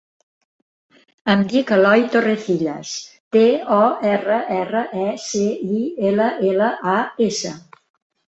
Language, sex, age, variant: Catalan, female, 60-69, Central